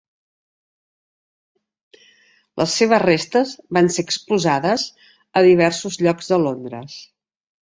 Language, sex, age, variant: Catalan, female, 60-69, Central